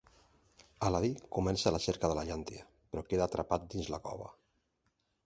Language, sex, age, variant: Catalan, male, 50-59, Central